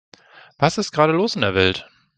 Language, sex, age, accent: German, male, 30-39, Deutschland Deutsch